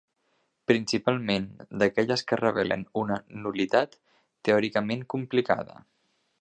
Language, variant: Catalan, Central